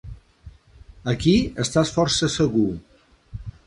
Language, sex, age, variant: Catalan, male, 60-69, Central